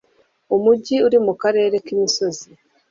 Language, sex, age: Kinyarwanda, female, 30-39